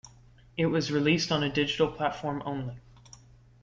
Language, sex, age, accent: English, male, 19-29, United States English